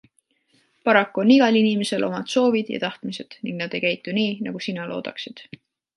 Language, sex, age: Estonian, female, 19-29